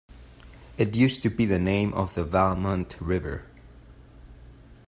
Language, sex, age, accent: English, male, 19-29, United States English